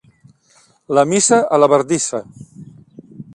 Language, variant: Catalan, Central